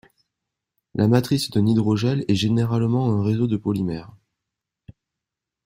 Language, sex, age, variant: French, male, 30-39, Français de métropole